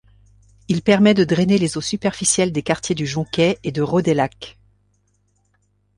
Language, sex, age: French, female, 50-59